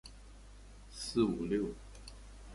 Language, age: Chinese, 19-29